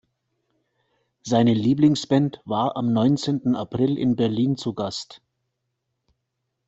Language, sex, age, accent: German, male, 40-49, Deutschland Deutsch